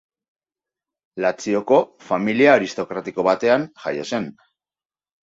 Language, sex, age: Basque, male, 40-49